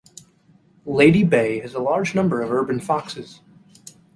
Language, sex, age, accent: English, male, 19-29, United States English